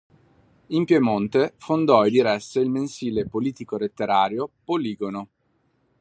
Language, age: Italian, 30-39